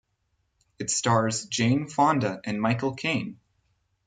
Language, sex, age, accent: English, male, 19-29, United States English